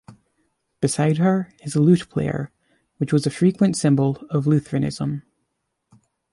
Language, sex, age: English, male, under 19